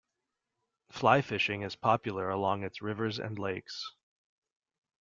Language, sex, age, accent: English, male, 30-39, United States English